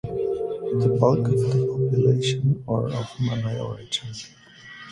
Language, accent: English, German English